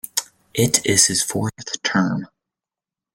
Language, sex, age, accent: English, male, under 19, United States English